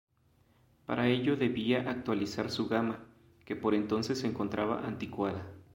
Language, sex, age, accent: Spanish, male, 30-39, México